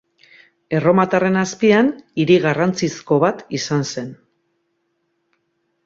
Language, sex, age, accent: Basque, female, 40-49, Mendebalekoa (Araba, Bizkaia, Gipuzkoako mendebaleko herri batzuk)